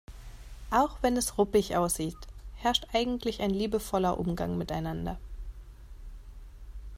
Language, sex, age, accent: German, female, 19-29, Deutschland Deutsch